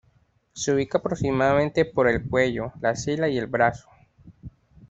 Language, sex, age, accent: Spanish, male, 19-29, Caribe: Cuba, Venezuela, Puerto Rico, República Dominicana, Panamá, Colombia caribeña, México caribeño, Costa del golfo de México